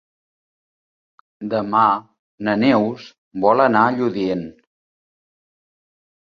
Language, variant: Catalan, Central